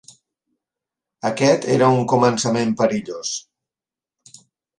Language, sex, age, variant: Catalan, male, 50-59, Central